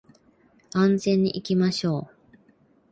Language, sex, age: Japanese, female, 30-39